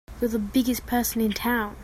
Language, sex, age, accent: English, female, under 19, England English